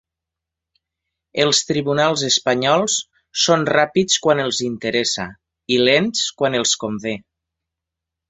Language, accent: Catalan, valencià